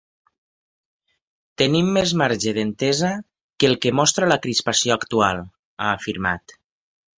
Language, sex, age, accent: Catalan, male, 19-29, valencià